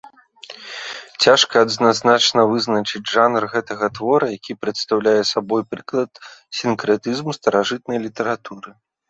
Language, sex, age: Belarusian, male, 30-39